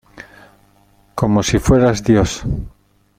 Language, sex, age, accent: Spanish, male, 60-69, España: Centro-Sur peninsular (Madrid, Toledo, Castilla-La Mancha)